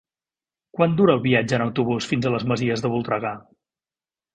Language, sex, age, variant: Catalan, male, 50-59, Central